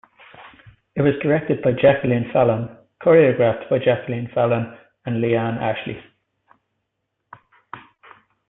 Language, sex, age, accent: English, male, 19-29, Irish English